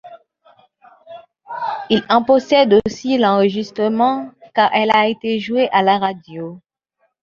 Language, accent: French, Français d’Haïti